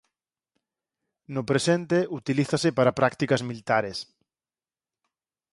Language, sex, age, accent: Galician, male, 40-49, Normativo (estándar)